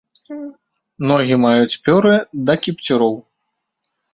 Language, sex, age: Belarusian, male, 30-39